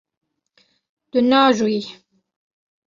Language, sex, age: Kurdish, female, 19-29